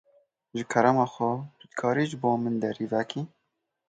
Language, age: Kurdish, 19-29